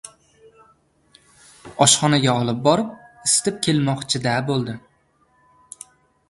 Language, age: Uzbek, 19-29